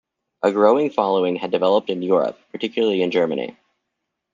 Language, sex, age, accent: English, male, 19-29, United States English